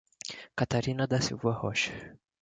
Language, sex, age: Portuguese, male, 19-29